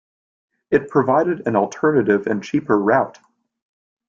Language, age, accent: English, 19-29, United States English